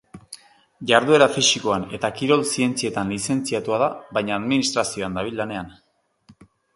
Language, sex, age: Basque, male, 40-49